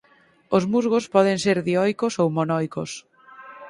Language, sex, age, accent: Galician, female, 19-29, Oriental (común en zona oriental)